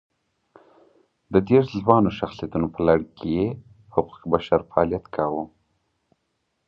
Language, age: Pashto, 19-29